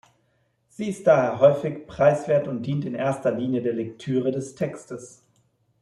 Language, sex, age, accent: German, male, 40-49, Deutschland Deutsch